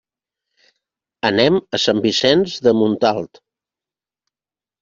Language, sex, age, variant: Catalan, male, 50-59, Central